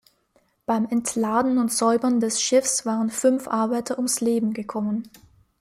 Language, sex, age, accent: German, female, 19-29, Österreichisches Deutsch